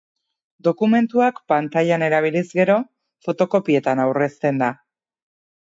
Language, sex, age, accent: Basque, female, 30-39, Erdialdekoa edo Nafarra (Gipuzkoa, Nafarroa)